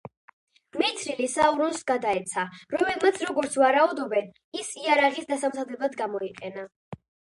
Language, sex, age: Georgian, female, under 19